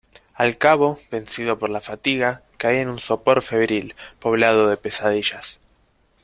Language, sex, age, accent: Spanish, male, 19-29, Rioplatense: Argentina, Uruguay, este de Bolivia, Paraguay